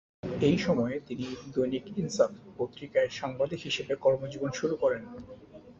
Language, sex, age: Bengali, male, 30-39